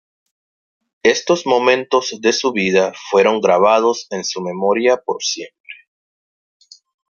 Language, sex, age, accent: Spanish, male, 30-39, Caribe: Cuba, Venezuela, Puerto Rico, República Dominicana, Panamá, Colombia caribeña, México caribeño, Costa del golfo de México